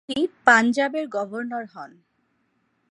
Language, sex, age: Bengali, female, 30-39